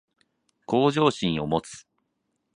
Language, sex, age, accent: Japanese, male, 19-29, 関西弁